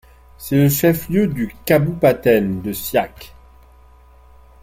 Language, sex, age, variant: French, male, 40-49, Français de métropole